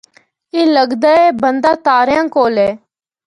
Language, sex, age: Northern Hindko, female, 19-29